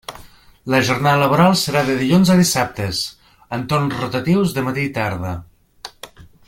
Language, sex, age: Catalan, male, 40-49